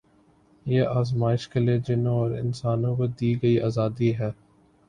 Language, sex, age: Urdu, male, 19-29